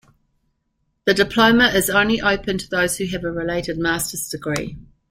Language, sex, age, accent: English, female, 60-69, New Zealand English